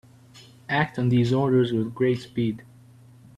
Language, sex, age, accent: English, male, 19-29, United States English